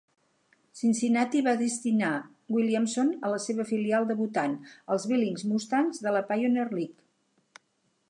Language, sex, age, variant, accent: Catalan, female, 60-69, Central, Català central